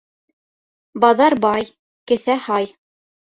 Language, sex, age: Bashkir, female, 19-29